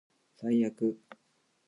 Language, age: Japanese, 40-49